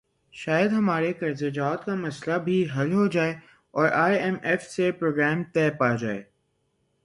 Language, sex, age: Urdu, male, 19-29